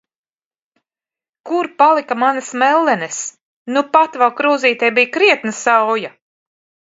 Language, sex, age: Latvian, female, 50-59